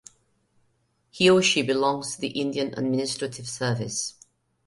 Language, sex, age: English, female, 50-59